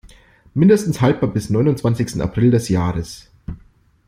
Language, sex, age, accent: German, male, 40-49, Deutschland Deutsch